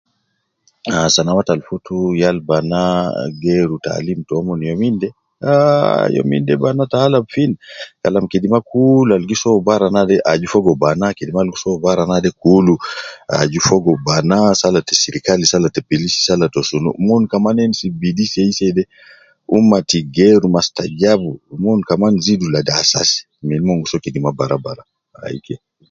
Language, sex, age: Nubi, male, 50-59